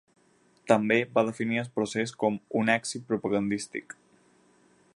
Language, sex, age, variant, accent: Catalan, male, 19-29, Balear, mallorquí